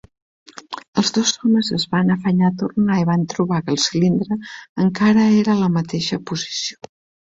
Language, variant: Catalan, Septentrional